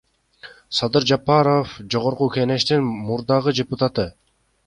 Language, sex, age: Kyrgyz, male, 19-29